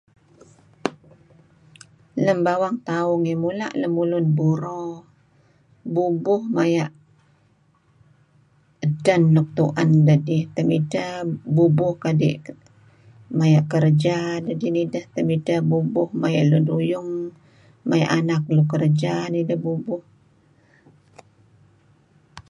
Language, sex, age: Kelabit, female, 60-69